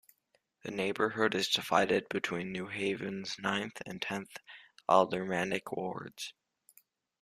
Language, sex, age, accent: English, male, under 19, United States English